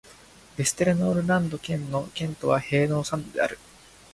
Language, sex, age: Japanese, male, 19-29